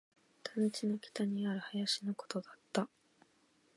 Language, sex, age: Japanese, female, under 19